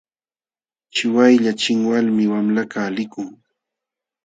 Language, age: Jauja Wanca Quechua, 40-49